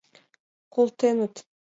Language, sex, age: Mari, female, 19-29